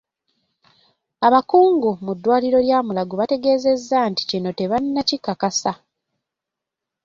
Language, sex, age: Ganda, female, 19-29